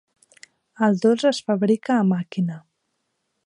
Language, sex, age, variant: Catalan, female, 19-29, Central